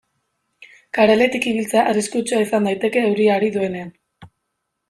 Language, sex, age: Basque, female, 19-29